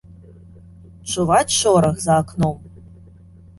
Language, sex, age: Belarusian, female, 30-39